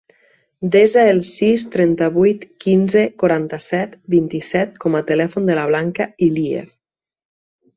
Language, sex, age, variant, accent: Catalan, female, 19-29, Nord-Occidental, Lleidatà